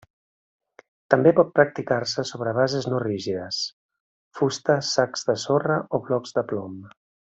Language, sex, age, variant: Catalan, male, 40-49, Central